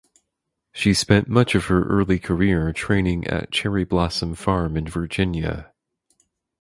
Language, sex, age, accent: English, male, 19-29, United States English